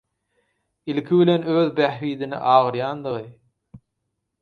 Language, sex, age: Turkmen, male, 30-39